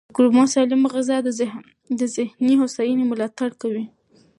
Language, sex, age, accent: Pashto, female, 19-29, معیاري پښتو